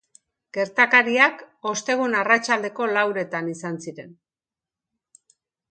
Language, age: Basque, 60-69